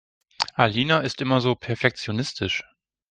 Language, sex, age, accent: German, male, 30-39, Deutschland Deutsch